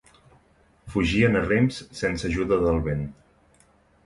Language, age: Catalan, 30-39